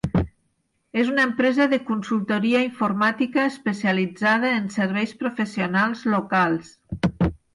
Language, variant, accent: Catalan, Nord-Occidental, nord-occidental